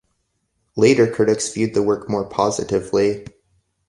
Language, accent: English, United States English